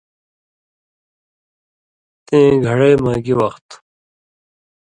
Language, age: Indus Kohistani, 30-39